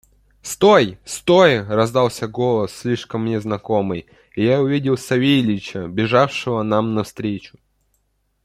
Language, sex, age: Russian, male, under 19